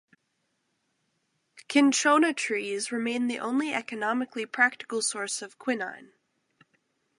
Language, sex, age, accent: English, female, under 19, United States English